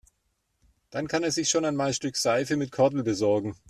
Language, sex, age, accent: German, male, 40-49, Deutschland Deutsch